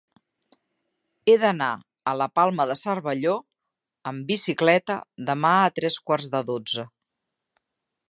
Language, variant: Catalan, Nord-Occidental